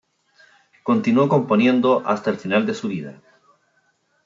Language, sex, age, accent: Spanish, male, 30-39, Chileno: Chile, Cuyo